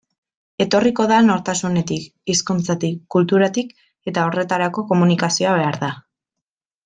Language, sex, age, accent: Basque, female, 19-29, Mendebalekoa (Araba, Bizkaia, Gipuzkoako mendebaleko herri batzuk)